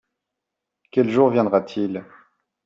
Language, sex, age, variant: French, male, 40-49, Français de métropole